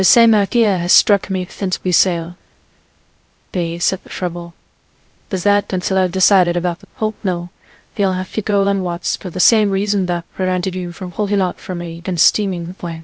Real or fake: fake